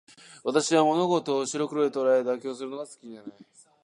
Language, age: Japanese, 19-29